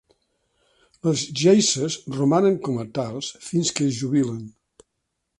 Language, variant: Catalan, Central